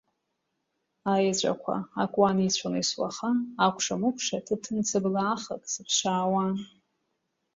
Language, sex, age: Abkhazian, female, 30-39